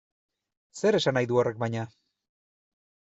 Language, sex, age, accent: Basque, male, 30-39, Erdialdekoa edo Nafarra (Gipuzkoa, Nafarroa)